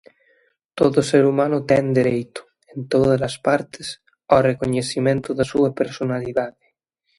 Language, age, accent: Galician, 19-29, Atlántico (seseo e gheada)